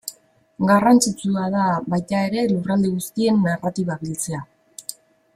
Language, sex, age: Basque, female, 50-59